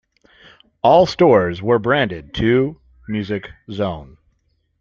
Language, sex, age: English, male, 30-39